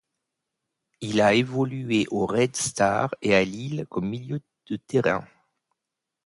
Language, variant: French, Français de métropole